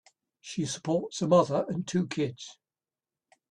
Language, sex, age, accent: English, male, 70-79, England English